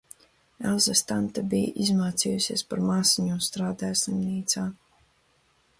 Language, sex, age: Latvian, female, 19-29